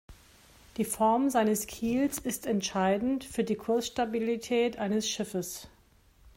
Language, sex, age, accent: German, male, 50-59, Deutschland Deutsch